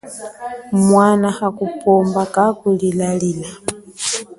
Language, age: Chokwe, 40-49